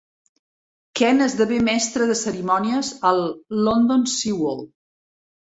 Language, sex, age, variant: Catalan, female, 70-79, Central